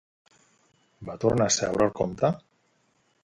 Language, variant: Catalan, Central